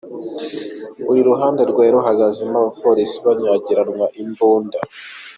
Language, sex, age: Kinyarwanda, male, 19-29